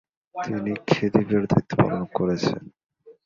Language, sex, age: Bengali, male, 19-29